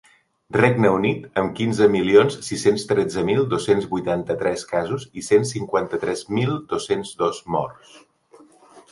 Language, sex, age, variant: Catalan, male, 50-59, Central